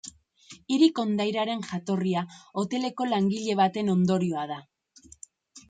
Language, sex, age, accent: Basque, female, 19-29, Erdialdekoa edo Nafarra (Gipuzkoa, Nafarroa)